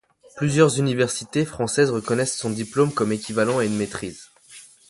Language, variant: French, Français de métropole